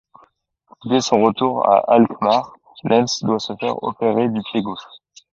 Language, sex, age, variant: French, male, 19-29, Français de métropole